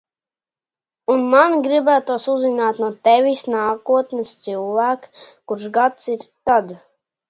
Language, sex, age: Latvian, male, under 19